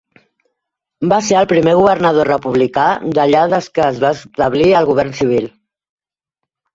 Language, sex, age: Catalan, female, 30-39